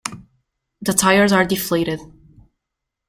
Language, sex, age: English, female, 19-29